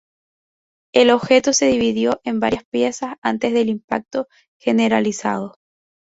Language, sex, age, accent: Spanish, female, 19-29, España: Islas Canarias